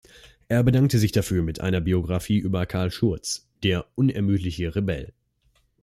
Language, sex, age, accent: German, male, under 19, Deutschland Deutsch